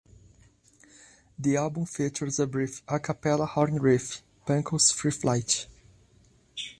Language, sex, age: English, male, 30-39